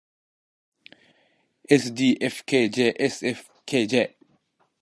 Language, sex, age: Japanese, male, 19-29